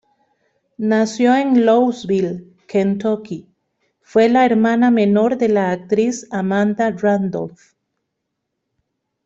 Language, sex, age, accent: Spanish, female, 40-49, América central